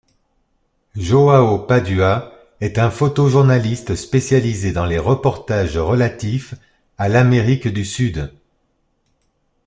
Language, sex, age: French, male, 40-49